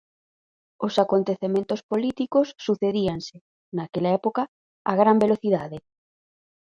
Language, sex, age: Galician, female, 19-29